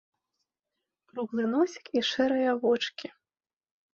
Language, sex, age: Belarusian, female, 40-49